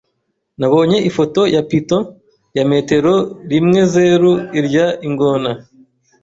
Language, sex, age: Kinyarwanda, male, 30-39